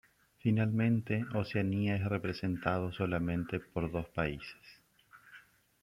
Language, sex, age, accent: Spanish, male, 40-49, Rioplatense: Argentina, Uruguay, este de Bolivia, Paraguay